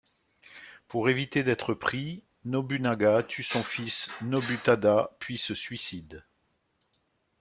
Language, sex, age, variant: French, male, 60-69, Français de métropole